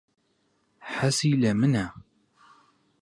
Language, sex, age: Central Kurdish, male, 19-29